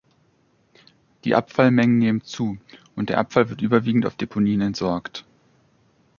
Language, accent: German, Deutschland Deutsch